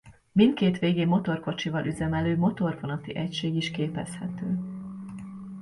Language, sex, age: Hungarian, female, 40-49